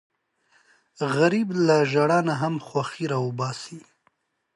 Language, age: Pashto, 30-39